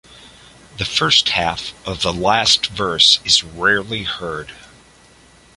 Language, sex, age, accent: English, male, 50-59, United States English